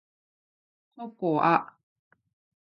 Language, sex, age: Japanese, female, 40-49